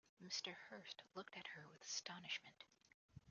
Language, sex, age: English, female, 19-29